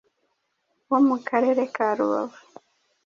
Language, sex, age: Kinyarwanda, female, 30-39